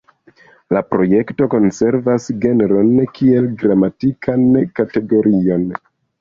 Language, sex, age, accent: Esperanto, male, 30-39, Internacia